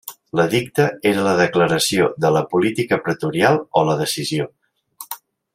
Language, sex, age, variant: Catalan, male, 40-49, Central